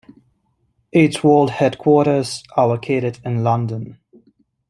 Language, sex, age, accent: English, male, 19-29, England English